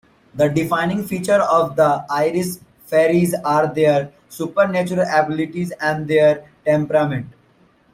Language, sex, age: English, male, 19-29